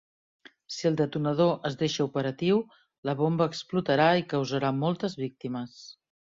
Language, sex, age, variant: Catalan, female, 50-59, Central